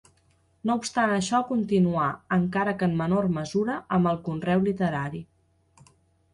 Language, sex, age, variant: Catalan, female, 30-39, Central